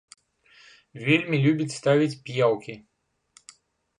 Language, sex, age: Belarusian, male, 50-59